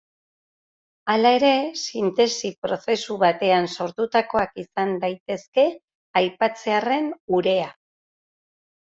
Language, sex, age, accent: Basque, female, 50-59, Erdialdekoa edo Nafarra (Gipuzkoa, Nafarroa)